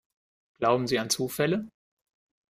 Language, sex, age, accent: German, male, 30-39, Deutschland Deutsch